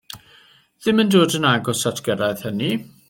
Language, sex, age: Welsh, male, 50-59